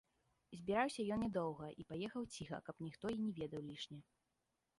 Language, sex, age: Belarusian, female, under 19